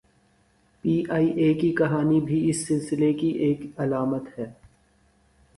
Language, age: Urdu, 19-29